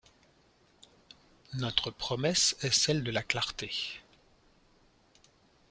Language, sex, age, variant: French, male, 40-49, Français de métropole